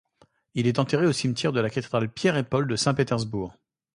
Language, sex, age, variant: French, male, 40-49, Français de métropole